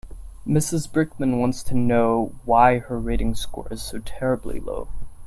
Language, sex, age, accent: English, male, 19-29, United States English